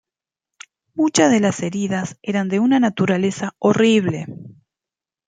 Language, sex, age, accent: Spanish, female, 40-49, Rioplatense: Argentina, Uruguay, este de Bolivia, Paraguay